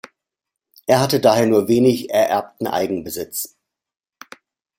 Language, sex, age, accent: German, male, 50-59, Deutschland Deutsch